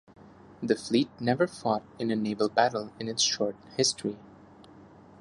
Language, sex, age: English, male, 30-39